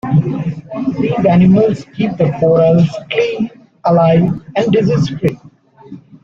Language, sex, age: English, male, 19-29